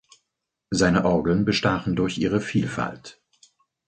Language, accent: German, Deutschland Deutsch